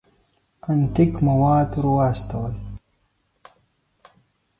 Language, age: Pashto, 19-29